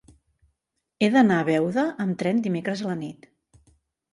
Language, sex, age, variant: Catalan, female, 50-59, Central